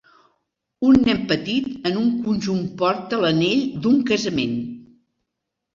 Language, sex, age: Catalan, female, 70-79